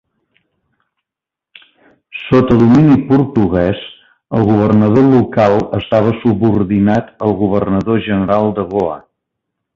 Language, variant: Catalan, Central